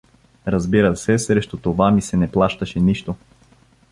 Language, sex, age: Bulgarian, male, 19-29